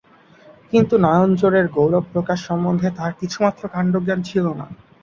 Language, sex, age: Bengali, male, 19-29